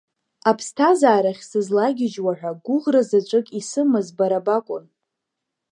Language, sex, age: Abkhazian, female, under 19